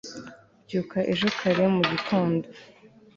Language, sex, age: Kinyarwanda, female, 19-29